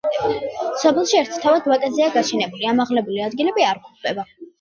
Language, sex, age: Georgian, female, under 19